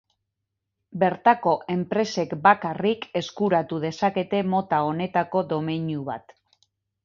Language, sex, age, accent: Basque, female, 50-59, Mendebalekoa (Araba, Bizkaia, Gipuzkoako mendebaleko herri batzuk)